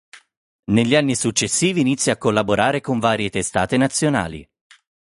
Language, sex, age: Italian, male, 30-39